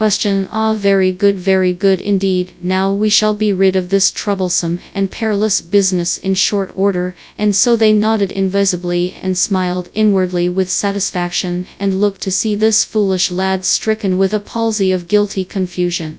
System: TTS, FastPitch